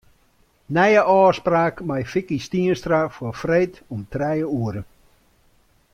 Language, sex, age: Western Frisian, male, 60-69